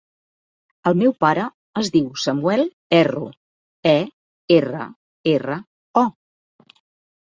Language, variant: Catalan, Central